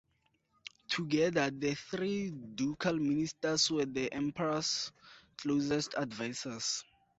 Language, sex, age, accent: English, male, under 19, Southern African (South Africa, Zimbabwe, Namibia)